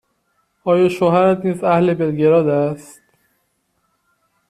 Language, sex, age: Persian, male, 30-39